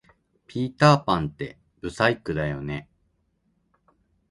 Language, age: Japanese, 40-49